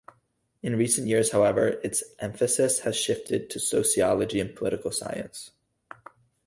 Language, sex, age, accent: English, male, 19-29, United States English